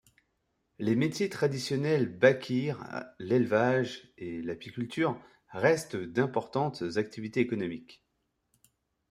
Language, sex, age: French, male, 30-39